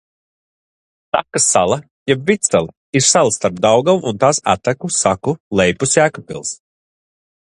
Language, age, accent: Latvian, 30-39, nav